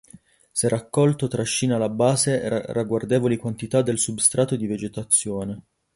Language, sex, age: Italian, male, 19-29